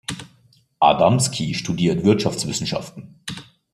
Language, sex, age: German, male, 19-29